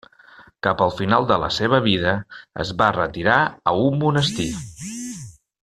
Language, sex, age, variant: Catalan, male, 50-59, Central